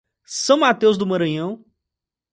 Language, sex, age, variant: Portuguese, male, 30-39, Portuguese (Brasil)